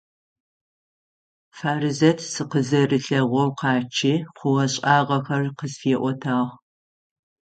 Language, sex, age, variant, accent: Adyghe, female, 50-59, Адыгабзэ (Кирил, пстэумэ зэдыряе), Кıэмгуй (Çemguy)